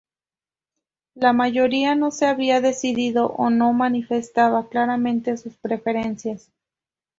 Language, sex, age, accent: Spanish, female, 30-39, México